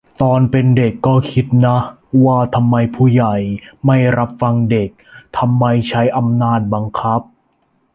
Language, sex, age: Thai, male, 19-29